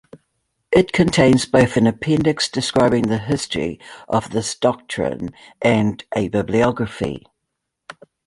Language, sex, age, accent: English, female, 50-59, New Zealand English